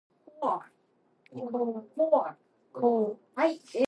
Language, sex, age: English, female, under 19